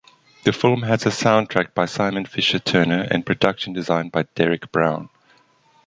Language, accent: English, Southern African (South Africa, Zimbabwe, Namibia)